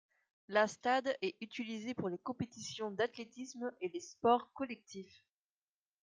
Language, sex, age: French, female, under 19